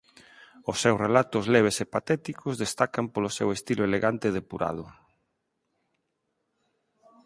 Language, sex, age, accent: Galician, male, 40-49, Neofalante